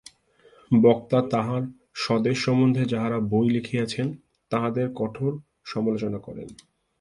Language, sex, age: Bengali, male, 19-29